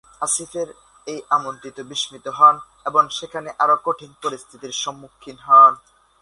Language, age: Bengali, 19-29